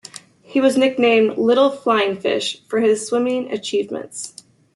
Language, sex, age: English, female, 30-39